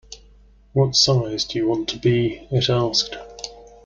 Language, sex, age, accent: English, male, 30-39, England English